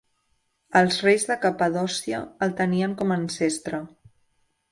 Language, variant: Catalan, Central